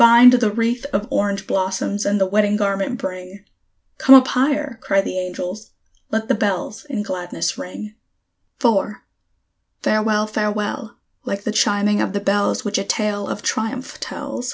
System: none